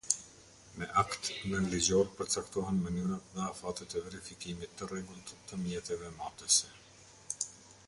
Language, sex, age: Albanian, male, 50-59